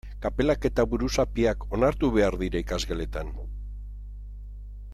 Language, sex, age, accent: Basque, male, 50-59, Erdialdekoa edo Nafarra (Gipuzkoa, Nafarroa)